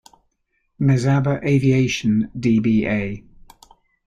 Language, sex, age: English, male, 60-69